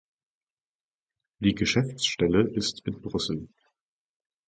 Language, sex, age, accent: German, male, 30-39, Deutschland Deutsch